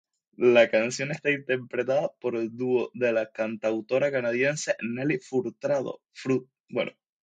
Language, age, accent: Spanish, 19-29, España: Islas Canarias